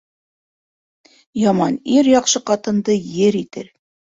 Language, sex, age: Bashkir, female, 60-69